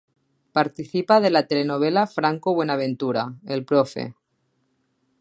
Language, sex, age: Spanish, female, 30-39